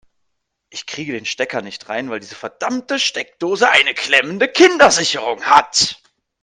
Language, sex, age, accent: German, male, 19-29, Deutschland Deutsch